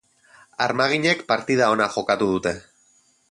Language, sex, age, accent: Basque, male, 30-39, Erdialdekoa edo Nafarra (Gipuzkoa, Nafarroa)